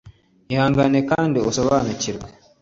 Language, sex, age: Kinyarwanda, male, 30-39